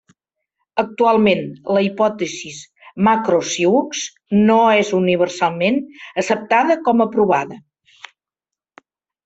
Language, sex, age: Catalan, male, 40-49